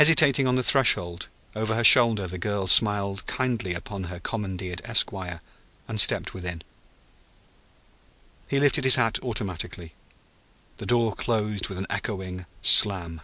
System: none